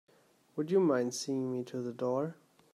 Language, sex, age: English, male, 19-29